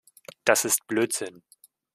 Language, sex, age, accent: German, male, 19-29, Deutschland Deutsch